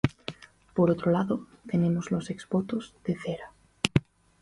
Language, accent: Spanish, España: Norte peninsular (Asturias, Castilla y León, Cantabria, País Vasco, Navarra, Aragón, La Rioja, Guadalajara, Cuenca)